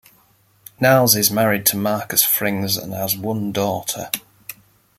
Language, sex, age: English, male, 40-49